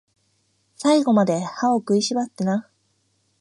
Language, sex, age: Japanese, female, 19-29